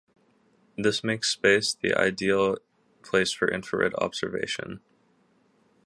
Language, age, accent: English, under 19, United States English